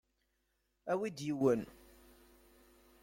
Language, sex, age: Kabyle, male, 30-39